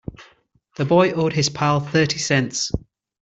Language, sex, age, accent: English, male, 30-39, England English